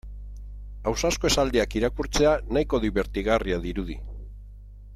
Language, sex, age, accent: Basque, male, 50-59, Erdialdekoa edo Nafarra (Gipuzkoa, Nafarroa)